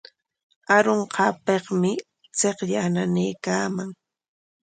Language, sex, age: Corongo Ancash Quechua, female, 30-39